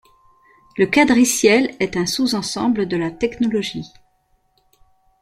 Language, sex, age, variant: French, female, 50-59, Français de métropole